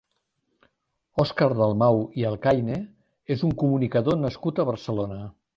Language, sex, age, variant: Catalan, male, 70-79, Central